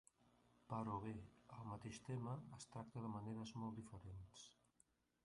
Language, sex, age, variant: Catalan, male, 60-69, Central